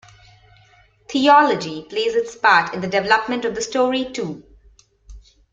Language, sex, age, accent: English, female, 40-49, India and South Asia (India, Pakistan, Sri Lanka)